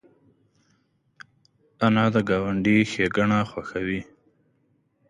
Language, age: Pashto, 30-39